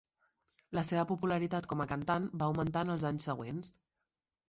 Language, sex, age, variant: Catalan, female, 19-29, Central